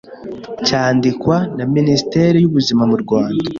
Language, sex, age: Kinyarwanda, male, 19-29